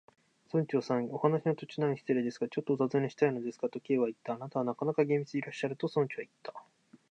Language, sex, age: Japanese, male, 19-29